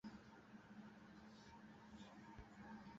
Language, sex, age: Bengali, female, 19-29